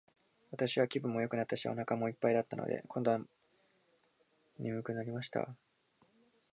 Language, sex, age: Japanese, male, 19-29